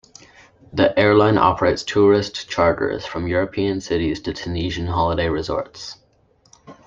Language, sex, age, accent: English, male, 19-29, Canadian English